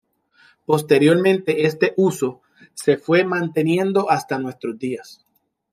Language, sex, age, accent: Spanish, male, 40-49, Caribe: Cuba, Venezuela, Puerto Rico, República Dominicana, Panamá, Colombia caribeña, México caribeño, Costa del golfo de México